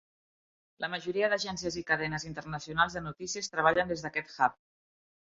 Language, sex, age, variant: Catalan, female, 40-49, Central